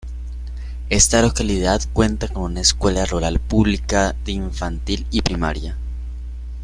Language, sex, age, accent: Spanish, male, 19-29, Andino-Pacífico: Colombia, Perú, Ecuador, oeste de Bolivia y Venezuela andina